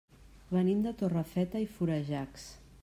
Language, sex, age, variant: Catalan, female, 40-49, Central